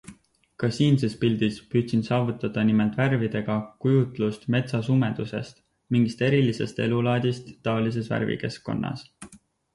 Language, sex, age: Estonian, male, 19-29